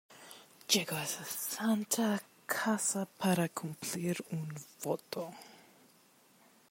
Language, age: Spanish, 19-29